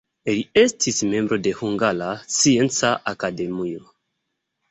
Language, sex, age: Esperanto, male, 19-29